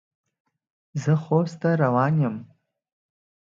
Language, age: Pashto, 19-29